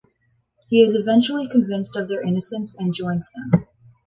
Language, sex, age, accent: English, female, 19-29, Canadian English